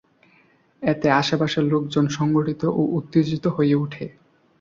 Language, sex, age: Bengali, male, 19-29